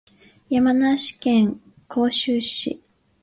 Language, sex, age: Japanese, female, 19-29